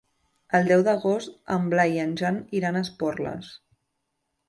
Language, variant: Catalan, Central